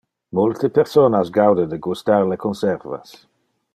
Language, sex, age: Interlingua, male, 40-49